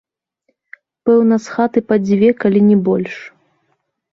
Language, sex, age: Belarusian, female, 19-29